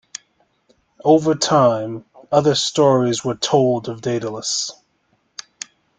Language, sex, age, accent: English, male, 30-39, United States English